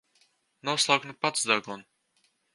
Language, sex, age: Latvian, male, under 19